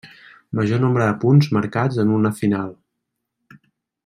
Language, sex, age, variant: Catalan, male, 19-29, Central